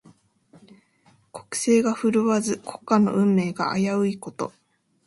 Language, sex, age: Japanese, female, 19-29